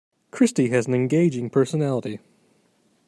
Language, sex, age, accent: English, male, 30-39, United States English